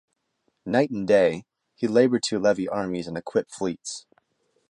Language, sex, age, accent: English, male, 19-29, United States English